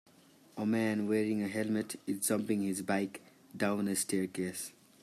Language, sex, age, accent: English, male, 19-29, India and South Asia (India, Pakistan, Sri Lanka)